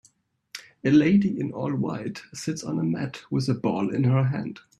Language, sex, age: English, male, 19-29